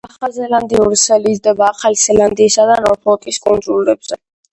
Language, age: Georgian, 30-39